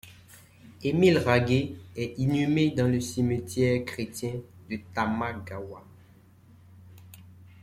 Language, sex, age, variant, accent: French, male, 19-29, Français d'Afrique subsaharienne et des îles africaines, Français de Côte d’Ivoire